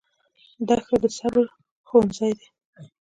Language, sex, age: Pashto, female, 19-29